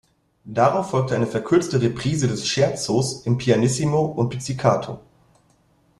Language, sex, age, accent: German, male, 30-39, Deutschland Deutsch